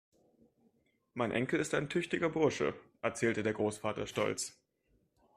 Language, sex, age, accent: German, male, 19-29, Deutschland Deutsch